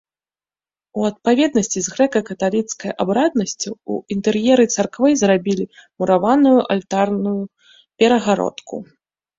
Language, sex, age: Belarusian, female, 19-29